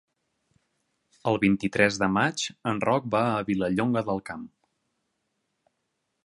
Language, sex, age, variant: Catalan, male, 19-29, Central